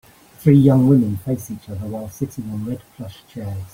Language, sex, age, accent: English, male, 50-59, England English